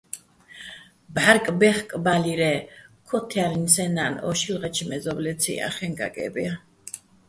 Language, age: Bats, 60-69